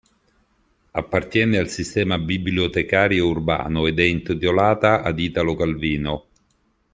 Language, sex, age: Italian, male, 50-59